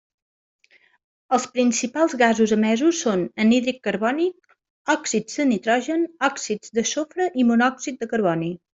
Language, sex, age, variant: Catalan, female, 40-49, Central